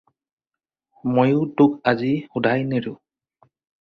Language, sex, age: Assamese, male, 19-29